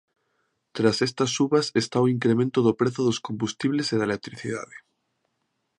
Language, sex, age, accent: Galician, male, 19-29, Normativo (estándar)